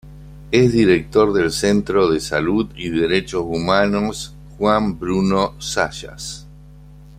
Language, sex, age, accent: Spanish, male, 60-69, Rioplatense: Argentina, Uruguay, este de Bolivia, Paraguay